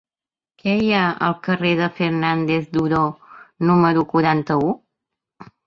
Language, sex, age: Catalan, female, 50-59